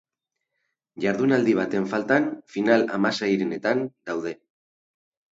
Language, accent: Basque, Mendebalekoa (Araba, Bizkaia, Gipuzkoako mendebaleko herri batzuk)